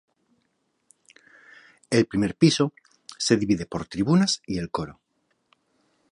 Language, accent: Spanish, España: Norte peninsular (Asturias, Castilla y León, Cantabria, País Vasco, Navarra, Aragón, La Rioja, Guadalajara, Cuenca)